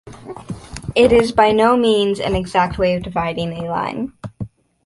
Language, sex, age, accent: English, female, 19-29, United States English